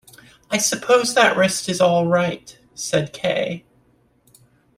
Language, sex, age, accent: English, female, 30-39, United States English